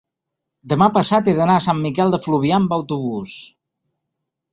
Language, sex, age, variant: Catalan, male, 40-49, Central